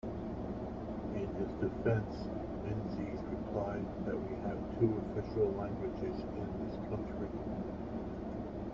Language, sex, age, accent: English, male, 50-59, United States English